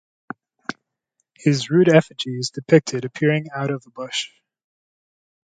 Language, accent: English, United States English